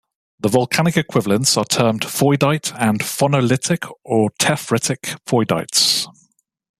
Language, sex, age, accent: English, male, 30-39, England English